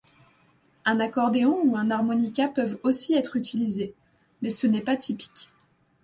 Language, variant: French, Français de métropole